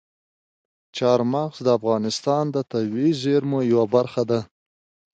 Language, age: Pashto, 19-29